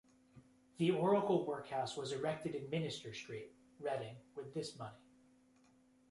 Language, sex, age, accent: English, male, 19-29, United States English